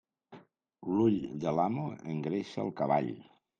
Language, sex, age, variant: Catalan, male, 60-69, Nord-Occidental